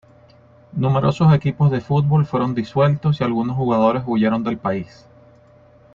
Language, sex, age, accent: Spanish, male, 30-39, Andino-Pacífico: Colombia, Perú, Ecuador, oeste de Bolivia y Venezuela andina